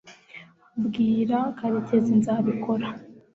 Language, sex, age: Kinyarwanda, female, 19-29